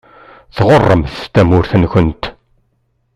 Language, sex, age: Kabyle, male, 40-49